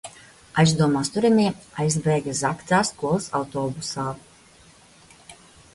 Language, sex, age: Latvian, female, 50-59